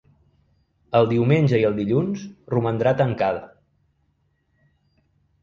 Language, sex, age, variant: Catalan, male, 40-49, Central